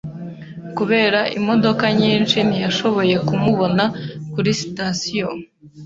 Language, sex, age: Kinyarwanda, female, 19-29